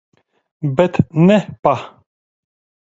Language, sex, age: Latvian, male, 40-49